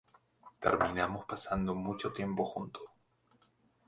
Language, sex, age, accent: Spanish, male, 19-29, México